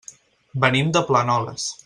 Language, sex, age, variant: Catalan, male, 19-29, Central